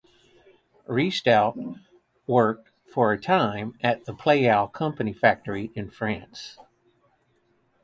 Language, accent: English, United States English